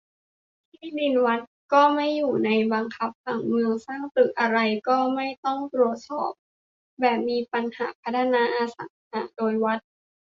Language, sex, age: Thai, female, 19-29